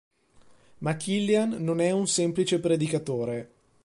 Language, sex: Italian, male